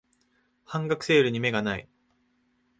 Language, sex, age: Japanese, male, 19-29